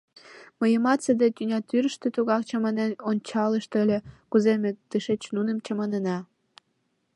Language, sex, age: Mari, female, under 19